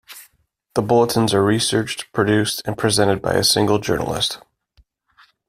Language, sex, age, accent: English, male, 40-49, United States English